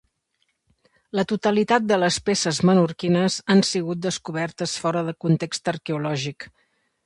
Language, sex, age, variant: Catalan, female, 40-49, Central